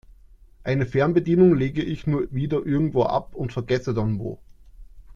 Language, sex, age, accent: German, male, 30-39, Österreichisches Deutsch